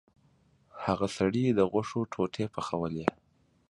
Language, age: Pashto, 19-29